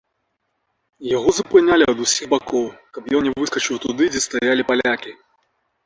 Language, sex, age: Belarusian, male, 40-49